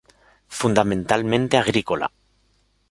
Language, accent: Spanish, España: Centro-Sur peninsular (Madrid, Toledo, Castilla-La Mancha)